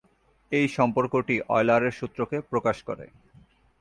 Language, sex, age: Bengali, male, 30-39